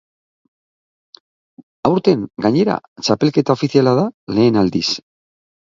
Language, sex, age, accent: Basque, male, 60-69, Mendebalekoa (Araba, Bizkaia, Gipuzkoako mendebaleko herri batzuk)